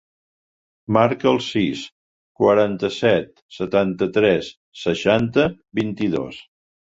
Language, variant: Catalan, Central